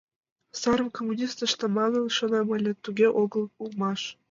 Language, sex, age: Mari, female, 19-29